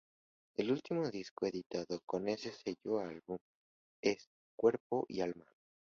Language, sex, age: Spanish, male, 19-29